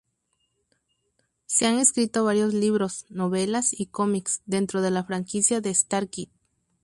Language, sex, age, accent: Spanish, female, 30-39, México